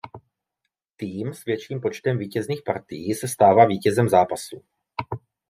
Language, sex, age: Czech, male, 30-39